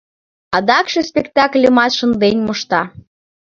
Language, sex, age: Mari, female, 19-29